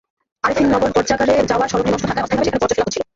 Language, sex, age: Bengali, female, 19-29